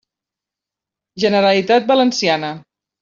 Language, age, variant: Catalan, 40-49, Central